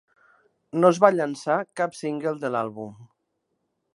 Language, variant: Catalan, Nord-Occidental